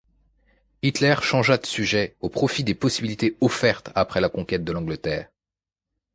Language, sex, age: French, male, 19-29